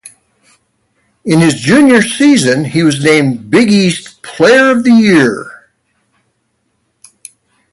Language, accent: English, United States English